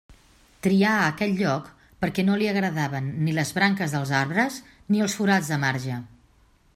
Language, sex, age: Catalan, female, 50-59